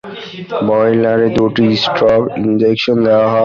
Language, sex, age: Bengali, male, 19-29